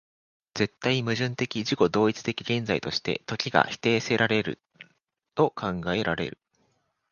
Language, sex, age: Japanese, male, 19-29